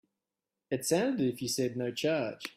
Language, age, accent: English, 40-49, Australian English